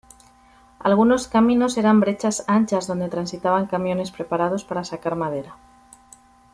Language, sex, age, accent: Spanish, female, 30-39, España: Norte peninsular (Asturias, Castilla y León, Cantabria, País Vasco, Navarra, Aragón, La Rioja, Guadalajara, Cuenca)